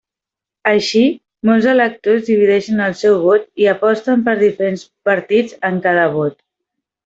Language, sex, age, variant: Catalan, female, 30-39, Central